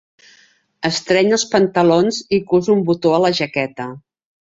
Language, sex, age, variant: Catalan, female, 60-69, Central